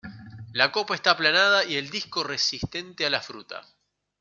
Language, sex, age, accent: Spanish, male, 19-29, Rioplatense: Argentina, Uruguay, este de Bolivia, Paraguay